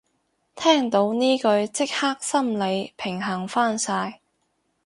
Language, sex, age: Cantonese, female, 19-29